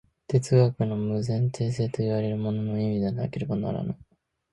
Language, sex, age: Japanese, male, 19-29